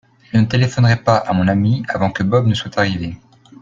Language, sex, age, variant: French, male, 19-29, Français de métropole